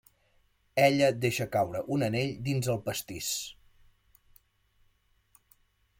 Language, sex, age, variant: Catalan, male, 40-49, Central